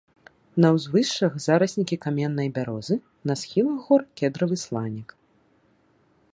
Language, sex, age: Belarusian, female, 30-39